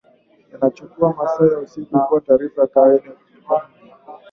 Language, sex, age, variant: Swahili, male, 19-29, Kiswahili cha Bara ya Kenya